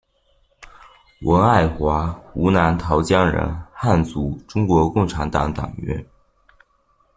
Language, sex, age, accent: Chinese, male, under 19, 出生地：福建省